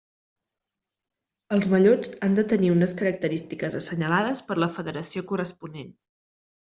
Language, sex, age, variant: Catalan, female, 19-29, Central